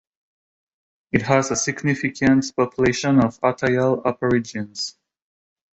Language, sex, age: English, male, under 19